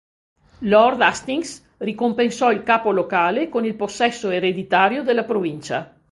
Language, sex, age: Italian, female, 60-69